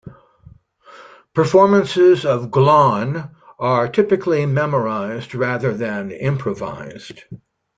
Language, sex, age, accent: English, male, 60-69, United States English